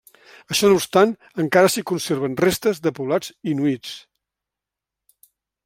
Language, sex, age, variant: Catalan, male, 70-79, Central